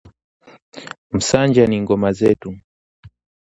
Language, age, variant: Swahili, 19-29, Kiswahili cha Bara ya Tanzania